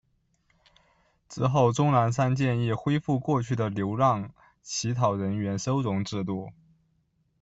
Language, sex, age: Chinese, male, 30-39